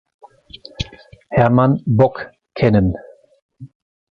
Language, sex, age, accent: German, male, 50-59, Deutschland Deutsch